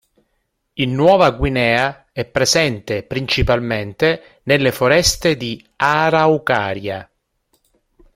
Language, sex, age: Italian, male, 50-59